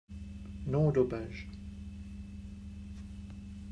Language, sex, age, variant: French, male, 40-49, Français de métropole